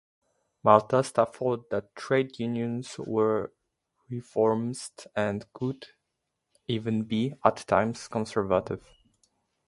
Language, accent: English, United States English